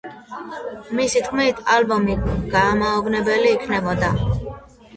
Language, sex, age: Georgian, female, under 19